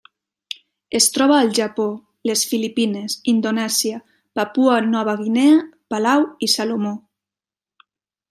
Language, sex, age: Catalan, female, 30-39